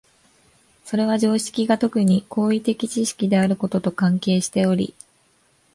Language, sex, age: Japanese, female, 19-29